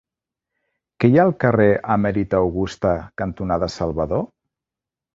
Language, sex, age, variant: Catalan, male, 40-49, Central